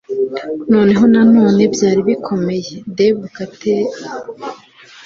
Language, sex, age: Kinyarwanda, female, 19-29